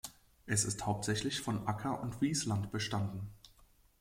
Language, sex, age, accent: German, male, 19-29, Deutschland Deutsch